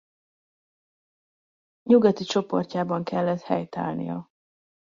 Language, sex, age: Hungarian, female, 19-29